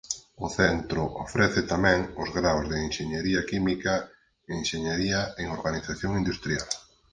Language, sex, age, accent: Galician, male, 40-49, Oriental (común en zona oriental)